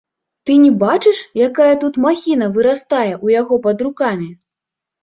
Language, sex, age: Belarusian, female, 30-39